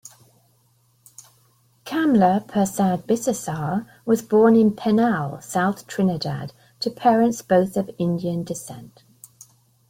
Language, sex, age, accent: English, female, 50-59, England English